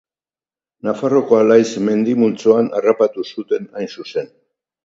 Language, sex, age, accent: Basque, male, 70-79, Mendebalekoa (Araba, Bizkaia, Gipuzkoako mendebaleko herri batzuk)